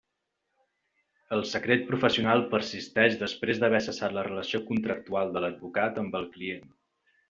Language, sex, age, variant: Catalan, male, 30-39, Central